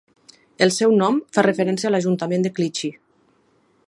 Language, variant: Catalan, Septentrional